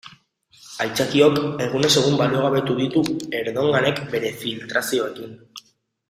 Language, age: Basque, 19-29